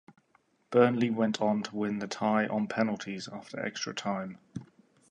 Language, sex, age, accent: English, male, 30-39, England English